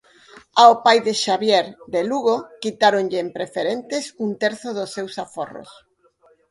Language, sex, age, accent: Galician, female, 50-59, Normativo (estándar)